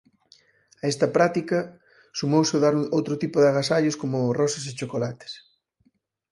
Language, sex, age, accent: Galician, male, 30-39, Normativo (estándar)